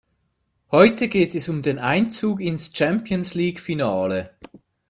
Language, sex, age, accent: German, male, 40-49, Schweizerdeutsch